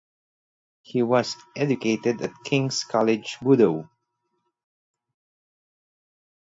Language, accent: English, Filipino